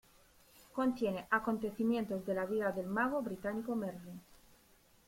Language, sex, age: Spanish, female, 30-39